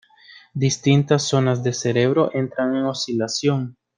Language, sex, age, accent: Spanish, male, 19-29, América central